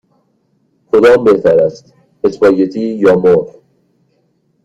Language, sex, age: Persian, male, 19-29